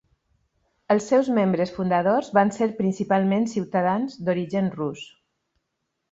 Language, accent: Catalan, valencià